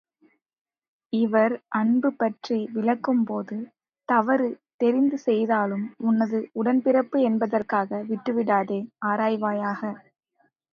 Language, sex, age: Tamil, female, 19-29